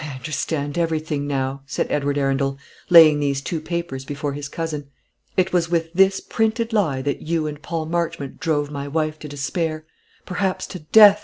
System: none